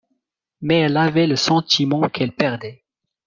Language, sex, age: French, male, 19-29